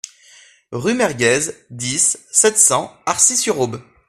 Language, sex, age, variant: French, male, 19-29, Français de métropole